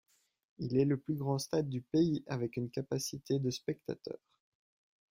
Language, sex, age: French, male, 19-29